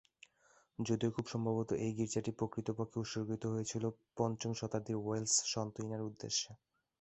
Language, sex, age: Bengali, male, 19-29